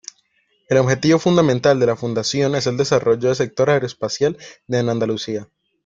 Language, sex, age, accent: Spanish, male, 19-29, Andino-Pacífico: Colombia, Perú, Ecuador, oeste de Bolivia y Venezuela andina